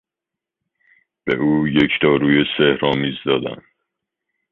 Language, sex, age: Persian, male, 19-29